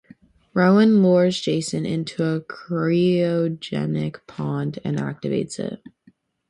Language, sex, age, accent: English, female, under 19, United States English